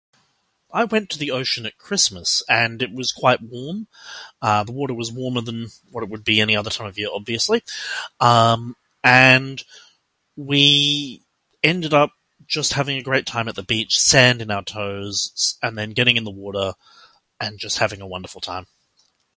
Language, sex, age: English, male, 19-29